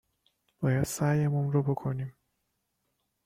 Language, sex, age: Persian, male, 30-39